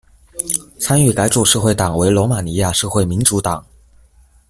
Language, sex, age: Chinese, male, under 19